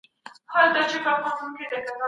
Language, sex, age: Pashto, female, 19-29